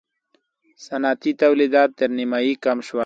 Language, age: Pashto, 19-29